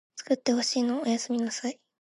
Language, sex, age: Japanese, female, under 19